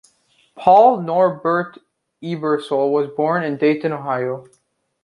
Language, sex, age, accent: English, male, under 19, United States English